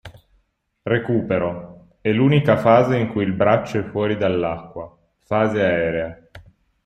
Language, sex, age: Italian, male, 30-39